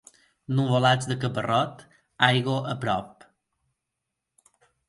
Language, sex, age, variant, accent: Catalan, male, 19-29, Balear, mallorquí